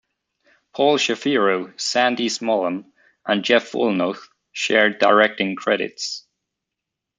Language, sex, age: English, male, 19-29